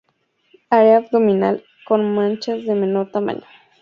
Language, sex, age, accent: Spanish, female, 19-29, México